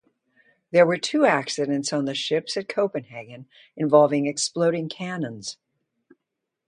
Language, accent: English, United States English